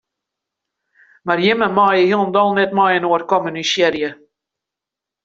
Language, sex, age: Western Frisian, female, 60-69